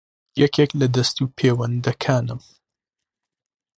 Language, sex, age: Central Kurdish, male, 19-29